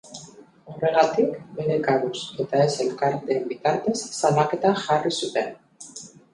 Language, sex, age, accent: Basque, female, 19-29, Mendebalekoa (Araba, Bizkaia, Gipuzkoako mendebaleko herri batzuk)